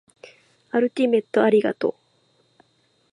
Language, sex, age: Japanese, female, 19-29